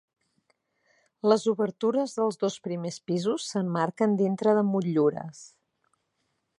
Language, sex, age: Catalan, female, 40-49